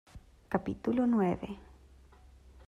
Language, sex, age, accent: Spanish, female, 30-39, Andino-Pacífico: Colombia, Perú, Ecuador, oeste de Bolivia y Venezuela andina